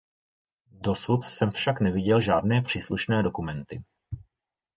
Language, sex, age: Czech, male, 30-39